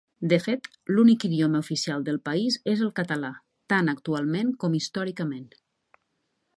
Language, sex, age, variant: Catalan, female, 40-49, Nord-Occidental